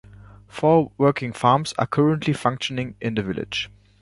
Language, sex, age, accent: English, male, 19-29, United States English